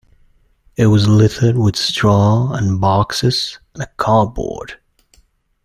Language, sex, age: English, male, 30-39